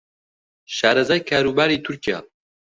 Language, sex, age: Central Kurdish, male, 19-29